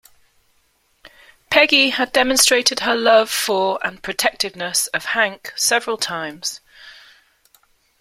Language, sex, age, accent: English, female, 40-49, England English